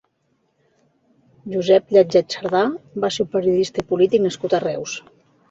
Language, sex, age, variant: Catalan, female, 40-49, Central